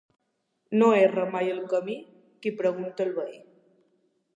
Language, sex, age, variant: Catalan, female, under 19, Balear